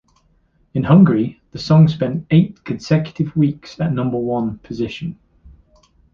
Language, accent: English, England English